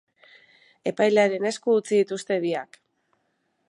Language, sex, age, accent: Basque, female, 40-49, Mendebalekoa (Araba, Bizkaia, Gipuzkoako mendebaleko herri batzuk)